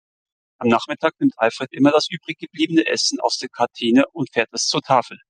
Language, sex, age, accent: German, male, 30-39, Deutschland Deutsch